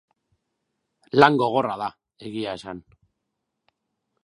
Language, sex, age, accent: Basque, male, 19-29, Erdialdekoa edo Nafarra (Gipuzkoa, Nafarroa)